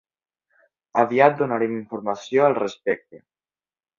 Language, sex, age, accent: Catalan, male, under 19, valencià